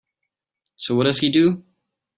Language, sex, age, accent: English, male, 19-29, United States English